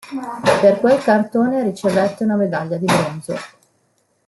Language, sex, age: Italian, female, 40-49